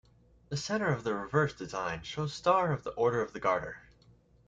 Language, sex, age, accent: English, male, 19-29, United States English